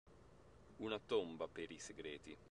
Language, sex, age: Italian, male, 30-39